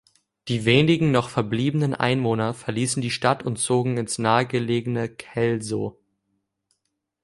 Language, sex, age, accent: German, male, under 19, Deutschland Deutsch